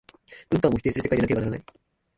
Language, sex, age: Japanese, male, 19-29